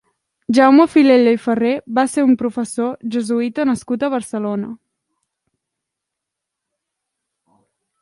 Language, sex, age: Catalan, male, 40-49